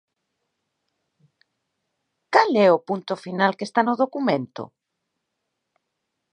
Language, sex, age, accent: Galician, female, 40-49, Atlántico (seseo e gheada)